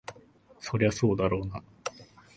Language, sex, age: Japanese, male, 19-29